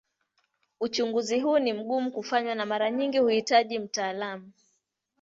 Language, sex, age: Swahili, female, 19-29